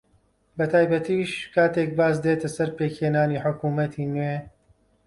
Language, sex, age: Central Kurdish, male, 40-49